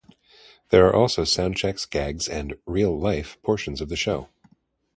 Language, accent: English, United States English